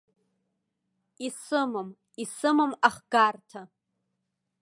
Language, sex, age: Abkhazian, female, 19-29